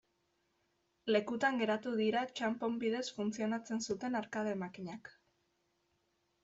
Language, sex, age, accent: Basque, female, 19-29, Mendebalekoa (Araba, Bizkaia, Gipuzkoako mendebaleko herri batzuk)